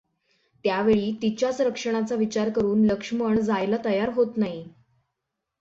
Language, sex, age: Marathi, female, 19-29